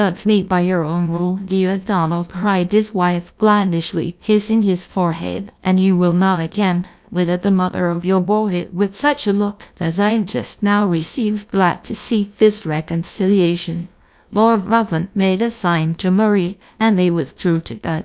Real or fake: fake